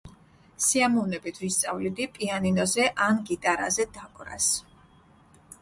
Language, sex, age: Georgian, female, 40-49